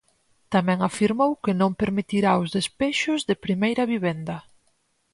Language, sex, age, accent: Galician, female, 30-39, Atlántico (seseo e gheada)